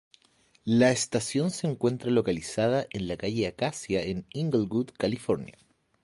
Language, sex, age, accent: Spanish, male, 30-39, Chileno: Chile, Cuyo